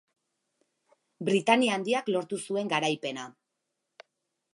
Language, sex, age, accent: Basque, female, 40-49, Erdialdekoa edo Nafarra (Gipuzkoa, Nafarroa)